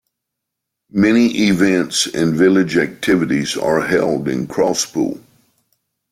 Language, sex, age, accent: English, male, 60-69, United States English